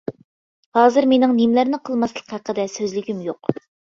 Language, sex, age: Uyghur, female, under 19